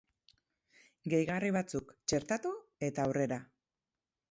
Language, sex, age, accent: Basque, female, 30-39, Erdialdekoa edo Nafarra (Gipuzkoa, Nafarroa)